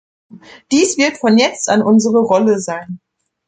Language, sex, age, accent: German, female, 19-29, Deutschland Deutsch